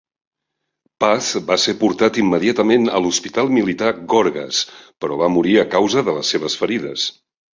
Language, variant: Catalan, Central